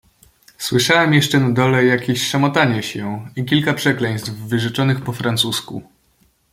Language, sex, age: Polish, male, 19-29